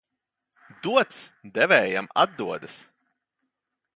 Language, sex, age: Latvian, male, 19-29